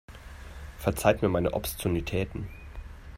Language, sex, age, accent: German, male, 19-29, Deutschland Deutsch